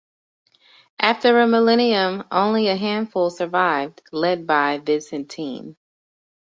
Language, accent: English, United States English